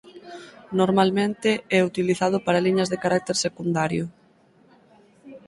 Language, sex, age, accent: Galician, female, 19-29, Atlántico (seseo e gheada)